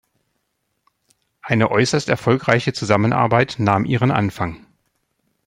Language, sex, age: German, male, 40-49